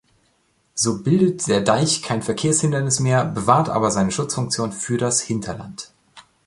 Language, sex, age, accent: German, male, 40-49, Deutschland Deutsch